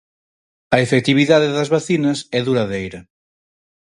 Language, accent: Galician, Normativo (estándar)